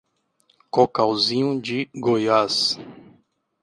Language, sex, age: Portuguese, male, 30-39